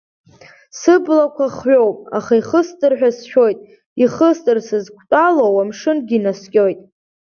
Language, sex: Abkhazian, female